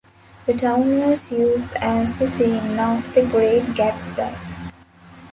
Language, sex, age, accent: English, female, 19-29, India and South Asia (India, Pakistan, Sri Lanka)